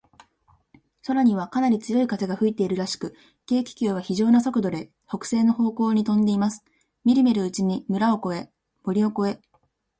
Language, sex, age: Japanese, female, 19-29